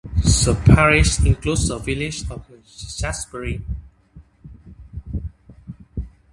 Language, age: English, 19-29